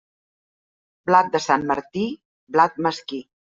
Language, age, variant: Catalan, 60-69, Central